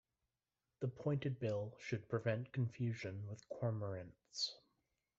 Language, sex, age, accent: English, male, 30-39, United States English